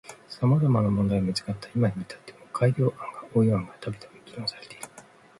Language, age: Japanese, 50-59